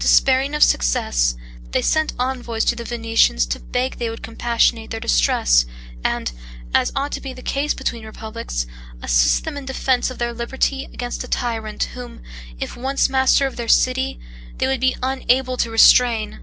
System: none